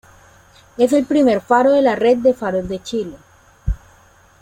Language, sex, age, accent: Spanish, female, 19-29, Caribe: Cuba, Venezuela, Puerto Rico, República Dominicana, Panamá, Colombia caribeña, México caribeño, Costa del golfo de México